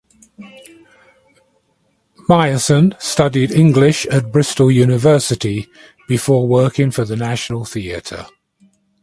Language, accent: English, England English